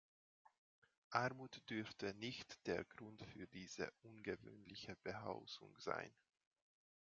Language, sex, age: German, male, 30-39